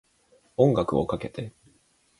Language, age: Japanese, 30-39